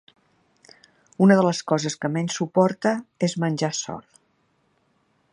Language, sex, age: Catalan, female, 60-69